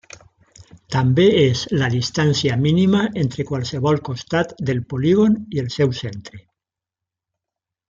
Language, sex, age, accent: Catalan, male, 60-69, valencià